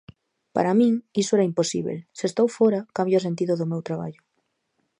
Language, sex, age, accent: Galician, female, 19-29, Normativo (estándar)